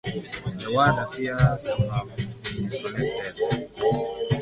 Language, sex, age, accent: English, male, 19-29, United States English